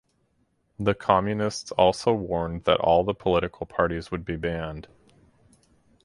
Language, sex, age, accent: English, male, 30-39, United States English